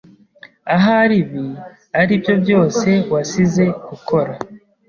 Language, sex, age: Kinyarwanda, male, 30-39